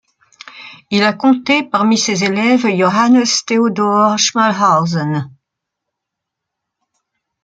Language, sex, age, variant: French, female, 70-79, Français de métropole